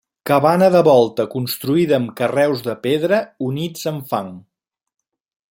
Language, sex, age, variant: Catalan, male, 50-59, Central